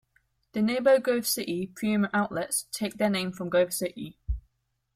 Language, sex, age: English, female, under 19